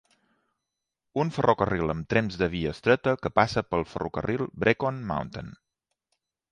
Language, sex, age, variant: Catalan, male, 40-49, Balear